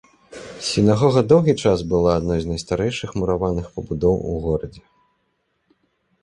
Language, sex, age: Belarusian, male, 30-39